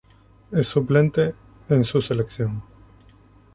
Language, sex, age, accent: Spanish, male, 19-29, España: Islas Canarias